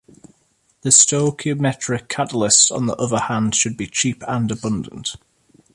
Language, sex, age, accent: English, male, 19-29, England English